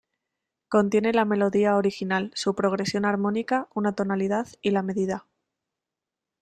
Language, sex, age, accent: Spanish, female, 19-29, España: Centro-Sur peninsular (Madrid, Toledo, Castilla-La Mancha)